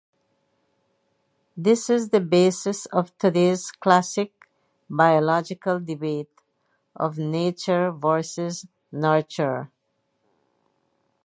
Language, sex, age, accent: English, female, 50-59, England English